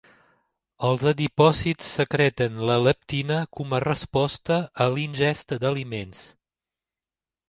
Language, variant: Catalan, Septentrional